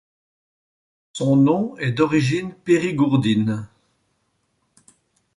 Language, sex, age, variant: French, male, 60-69, Français de métropole